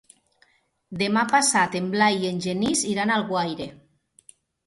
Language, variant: Catalan, Nord-Occidental